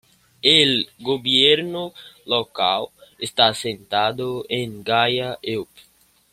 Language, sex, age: Spanish, male, under 19